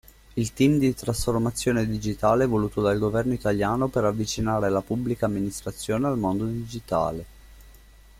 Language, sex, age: Italian, male, 19-29